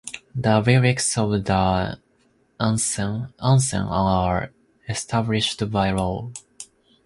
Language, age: English, 19-29